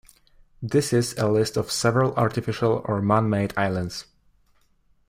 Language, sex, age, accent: English, male, under 19, United States English